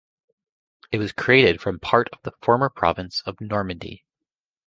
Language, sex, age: English, female, 19-29